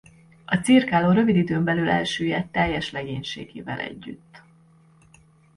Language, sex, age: Hungarian, female, 40-49